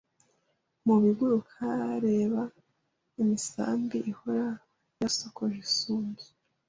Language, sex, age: Kinyarwanda, female, 30-39